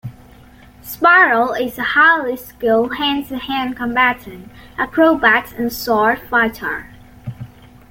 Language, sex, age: English, female, under 19